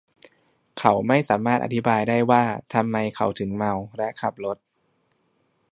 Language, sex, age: Thai, male, 30-39